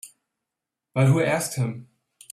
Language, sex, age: English, male, 19-29